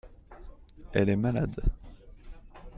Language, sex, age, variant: French, male, 19-29, Français de métropole